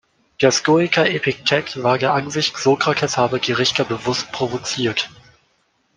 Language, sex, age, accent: German, male, 19-29, Deutschland Deutsch